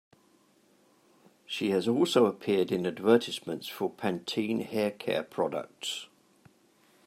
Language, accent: English, England English